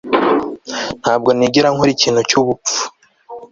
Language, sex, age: Kinyarwanda, male, 19-29